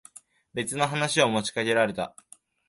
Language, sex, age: Japanese, male, under 19